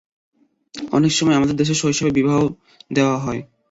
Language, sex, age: Bengali, male, 19-29